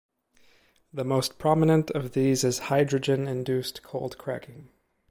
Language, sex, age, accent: English, male, 19-29, United States English